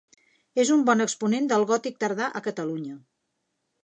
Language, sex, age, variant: Catalan, female, 50-59, Central